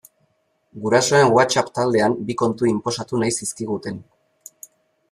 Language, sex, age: Basque, male, 19-29